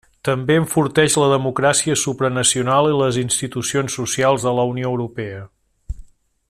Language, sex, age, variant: Catalan, male, 50-59, Central